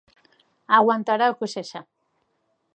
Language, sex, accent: Galician, female, Normativo (estándar)